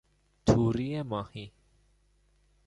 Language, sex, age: Persian, male, 19-29